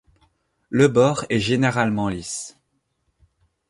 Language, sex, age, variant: French, male, under 19, Français de métropole